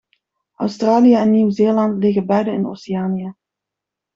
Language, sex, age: Dutch, female, 30-39